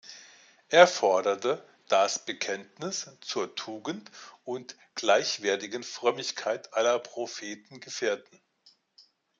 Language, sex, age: German, male, 50-59